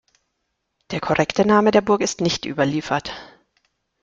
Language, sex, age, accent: German, female, 40-49, Deutschland Deutsch